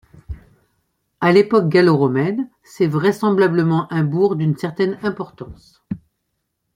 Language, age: French, 60-69